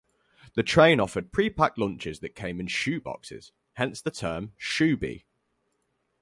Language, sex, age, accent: English, male, 90+, England English